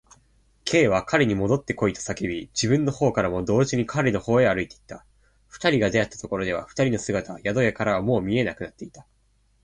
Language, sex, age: Japanese, male, 19-29